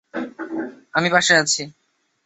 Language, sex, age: Bengali, male, 19-29